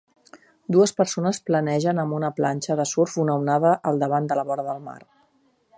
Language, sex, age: Catalan, female, 50-59